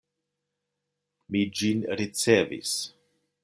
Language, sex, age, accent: Esperanto, male, 50-59, Internacia